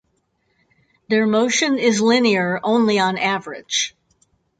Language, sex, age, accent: English, female, 60-69, United States English